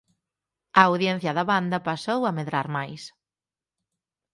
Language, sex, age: Galician, female, 30-39